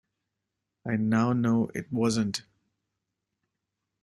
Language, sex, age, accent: English, male, 19-29, United States English